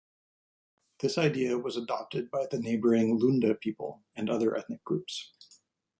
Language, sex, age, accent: English, male, 40-49, United States English